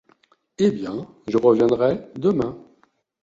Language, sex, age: French, male, 50-59